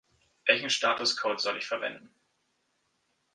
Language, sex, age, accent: German, male, 30-39, Deutschland Deutsch